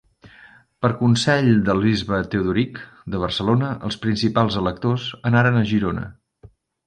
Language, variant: Catalan, Central